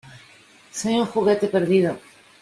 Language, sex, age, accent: Spanish, female, 40-49, España: Norte peninsular (Asturias, Castilla y León, Cantabria, País Vasco, Navarra, Aragón, La Rioja, Guadalajara, Cuenca)